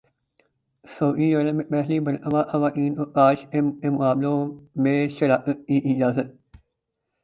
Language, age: Urdu, 19-29